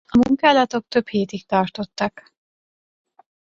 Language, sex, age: Hungarian, female, 19-29